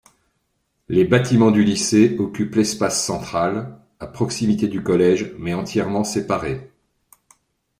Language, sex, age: French, male, 50-59